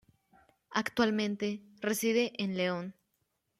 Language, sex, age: Spanish, female, under 19